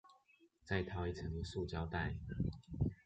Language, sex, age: Chinese, male, under 19